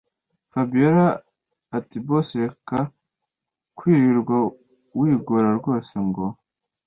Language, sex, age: Kinyarwanda, male, under 19